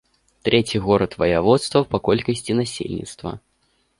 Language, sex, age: Belarusian, male, under 19